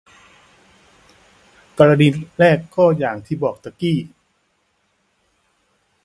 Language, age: Thai, 50-59